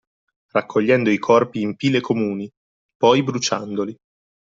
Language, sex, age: Italian, male, 30-39